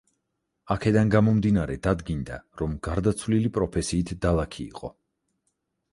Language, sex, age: Georgian, male, 40-49